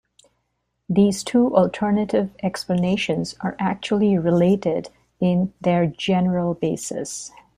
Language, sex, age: English, female, 50-59